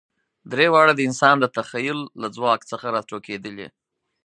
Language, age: Pashto, 40-49